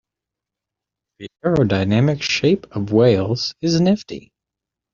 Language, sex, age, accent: English, male, 19-29, United States English